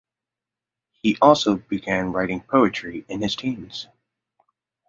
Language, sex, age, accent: English, male, 30-39, United States English